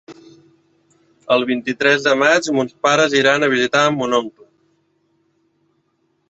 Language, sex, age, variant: Catalan, male, 30-39, Central